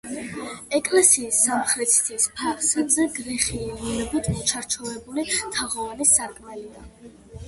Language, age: Georgian, under 19